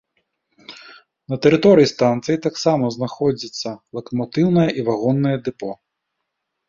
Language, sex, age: Belarusian, male, 40-49